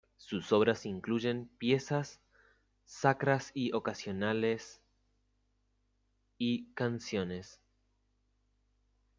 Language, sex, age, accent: Spanish, male, 19-29, Rioplatense: Argentina, Uruguay, este de Bolivia, Paraguay